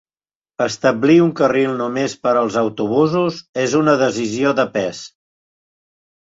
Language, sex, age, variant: Catalan, male, 70-79, Central